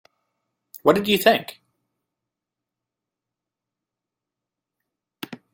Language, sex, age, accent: English, male, 19-29, United States English